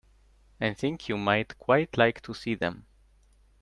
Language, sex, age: English, male, 30-39